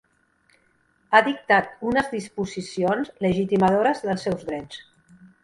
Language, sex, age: Catalan, female, 50-59